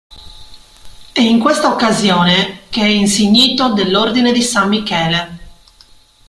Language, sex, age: Italian, female, 40-49